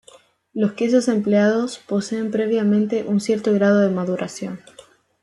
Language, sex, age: Spanish, female, 19-29